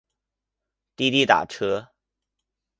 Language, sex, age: Chinese, male, 19-29